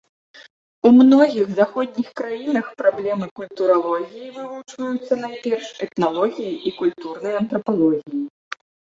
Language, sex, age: Belarusian, female, 19-29